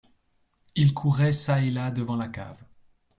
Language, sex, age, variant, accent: French, male, 30-39, Français d'Europe, Français de Suisse